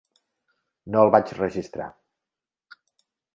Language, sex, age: Catalan, male, 40-49